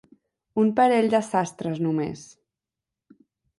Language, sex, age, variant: Catalan, female, under 19, Central